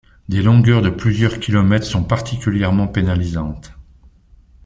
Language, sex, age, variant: French, male, 60-69, Français de métropole